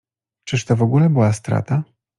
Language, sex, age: Polish, male, 40-49